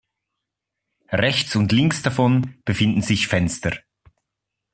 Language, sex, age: German, male, 30-39